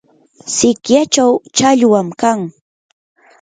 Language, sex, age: Yanahuanca Pasco Quechua, female, 19-29